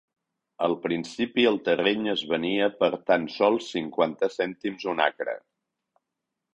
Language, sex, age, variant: Catalan, male, 50-59, Central